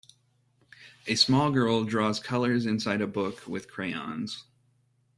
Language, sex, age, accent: English, male, 30-39, United States English